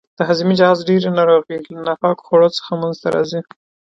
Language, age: Pashto, 19-29